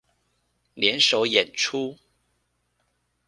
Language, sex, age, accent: Chinese, male, 30-39, 出生地：臺南市